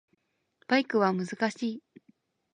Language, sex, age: Japanese, female, 19-29